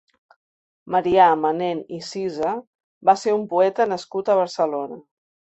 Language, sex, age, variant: Catalan, female, 50-59, Central